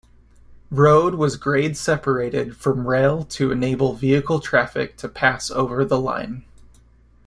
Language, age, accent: English, 30-39, United States English